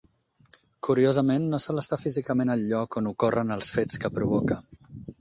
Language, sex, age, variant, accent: Catalan, male, 30-39, Central, central